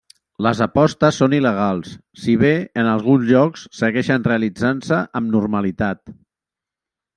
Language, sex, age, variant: Catalan, male, 50-59, Central